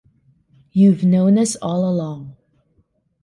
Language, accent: English, Filipino